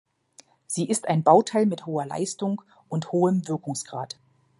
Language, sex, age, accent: German, female, 40-49, Deutschland Deutsch